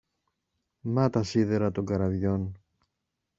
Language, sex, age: Greek, male, 40-49